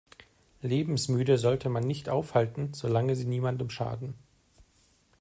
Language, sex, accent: German, male, Deutschland Deutsch